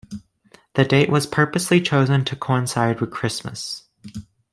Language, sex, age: English, male, under 19